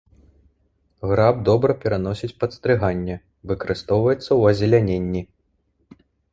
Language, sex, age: Belarusian, male, 30-39